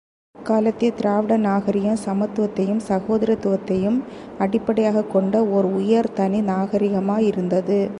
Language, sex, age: Tamil, female, 40-49